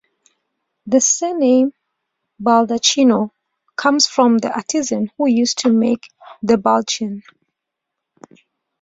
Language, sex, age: English, female, 30-39